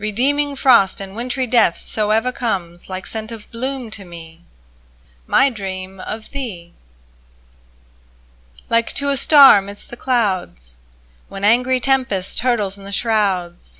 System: none